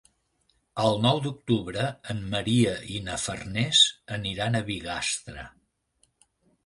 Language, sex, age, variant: Catalan, male, 70-79, Central